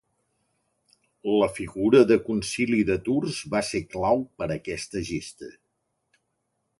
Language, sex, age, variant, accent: Catalan, male, 60-69, Central, central